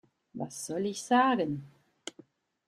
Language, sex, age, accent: German, female, 60-69, Schweizerdeutsch